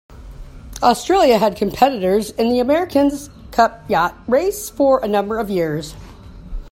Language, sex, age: English, female, 40-49